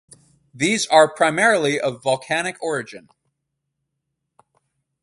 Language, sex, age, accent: English, male, 30-39, United States English